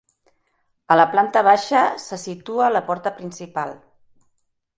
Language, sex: Catalan, female